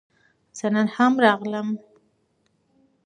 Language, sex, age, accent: Pashto, female, 19-29, معیاري پښتو